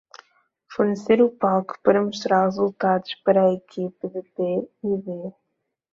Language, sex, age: Portuguese, female, 19-29